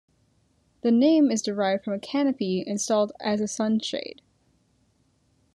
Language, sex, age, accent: English, female, under 19, United States English